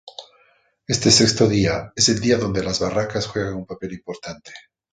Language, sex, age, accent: Spanish, male, 50-59, Andino-Pacífico: Colombia, Perú, Ecuador, oeste de Bolivia y Venezuela andina